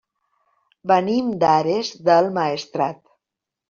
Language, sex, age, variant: Catalan, female, 50-59, Central